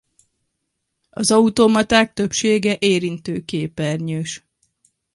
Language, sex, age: Hungarian, male, under 19